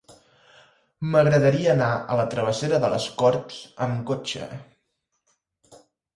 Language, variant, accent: Catalan, Central, Empordanès